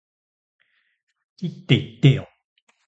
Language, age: Japanese, 40-49